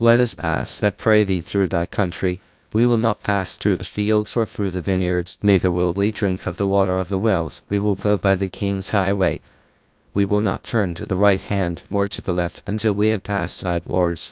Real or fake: fake